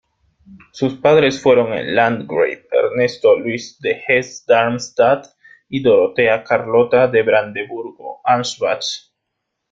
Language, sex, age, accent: Spanish, male, 19-29, Andino-Pacífico: Colombia, Perú, Ecuador, oeste de Bolivia y Venezuela andina